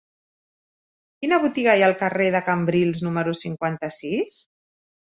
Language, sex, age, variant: Catalan, female, 40-49, Central